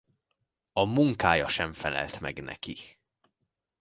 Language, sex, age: Hungarian, male, under 19